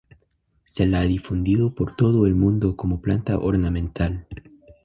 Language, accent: Spanish, Rioplatense: Argentina, Uruguay, este de Bolivia, Paraguay